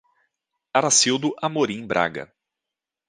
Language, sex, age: Portuguese, male, 30-39